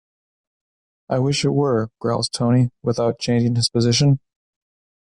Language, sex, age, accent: English, male, 19-29, United States English